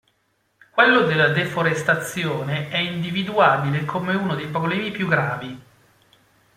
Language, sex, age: Italian, male, 40-49